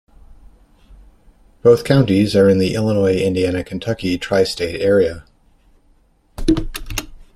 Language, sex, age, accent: English, male, 40-49, United States English